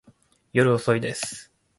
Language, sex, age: Japanese, male, 19-29